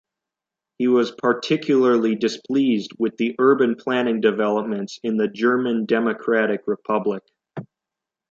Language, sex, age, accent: English, male, under 19, United States English